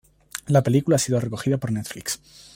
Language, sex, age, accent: Spanish, male, 19-29, España: Centro-Sur peninsular (Madrid, Toledo, Castilla-La Mancha)